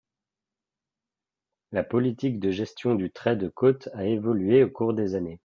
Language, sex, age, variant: French, male, 19-29, Français de métropole